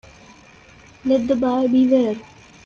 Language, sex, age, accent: English, female, 19-29, India and South Asia (India, Pakistan, Sri Lanka)